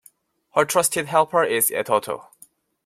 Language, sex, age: English, male, 19-29